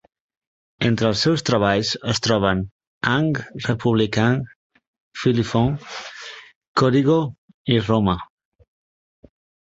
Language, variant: Catalan, Central